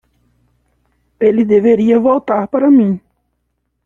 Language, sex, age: Portuguese, male, 30-39